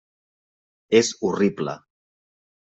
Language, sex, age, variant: Catalan, male, 30-39, Central